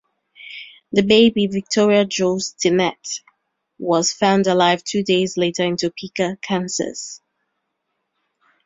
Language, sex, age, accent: English, female, 19-29, England English